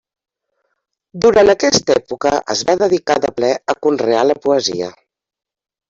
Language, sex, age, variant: Catalan, female, 40-49, Central